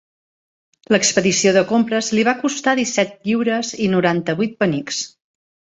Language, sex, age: Catalan, female, 40-49